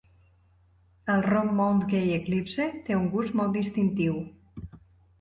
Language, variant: Catalan, Central